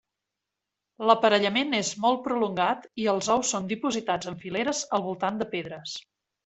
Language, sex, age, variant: Catalan, female, 40-49, Central